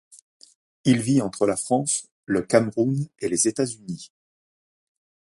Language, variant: French, Français de métropole